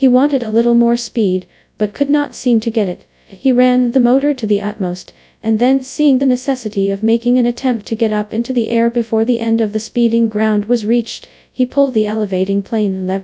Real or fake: fake